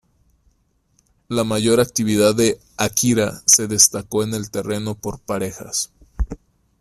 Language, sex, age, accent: Spanish, male, 19-29, México